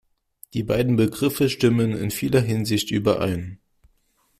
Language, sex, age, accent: German, male, under 19, Deutschland Deutsch